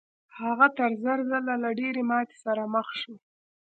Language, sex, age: Pashto, female, under 19